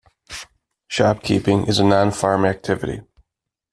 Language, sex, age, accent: English, male, 40-49, United States English